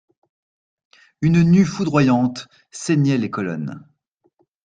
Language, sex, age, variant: French, male, 30-39, Français de métropole